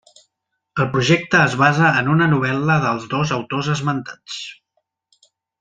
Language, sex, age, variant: Catalan, male, 40-49, Central